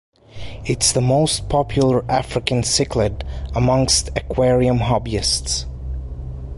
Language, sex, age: English, male, 19-29